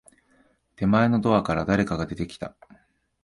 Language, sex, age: Japanese, male, 19-29